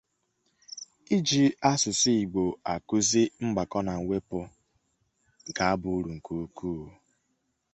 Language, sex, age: Igbo, male, 19-29